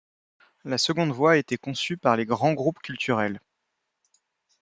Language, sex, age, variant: French, male, 30-39, Français de métropole